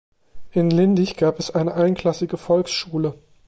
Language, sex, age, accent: German, male, 30-39, Deutschland Deutsch